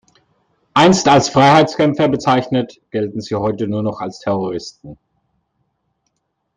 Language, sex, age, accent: German, male, 40-49, Deutschland Deutsch